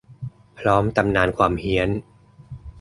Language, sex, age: Thai, male, 30-39